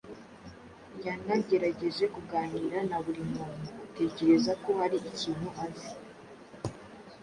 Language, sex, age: Kinyarwanda, female, under 19